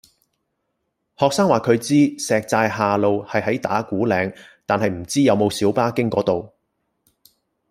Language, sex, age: Cantonese, male, 30-39